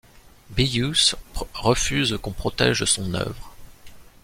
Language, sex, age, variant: French, male, 30-39, Français de métropole